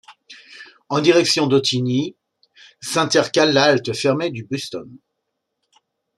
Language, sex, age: French, male, 60-69